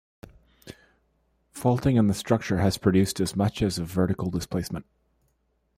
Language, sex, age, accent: English, male, 19-29, United States English